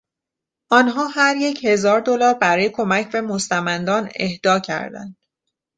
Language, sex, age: Persian, female, 30-39